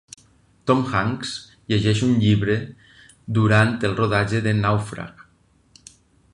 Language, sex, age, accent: Catalan, male, 40-49, valencià